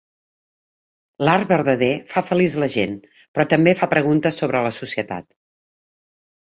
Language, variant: Catalan, Central